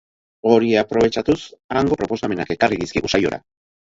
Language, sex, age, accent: Basque, male, 50-59, Erdialdekoa edo Nafarra (Gipuzkoa, Nafarroa)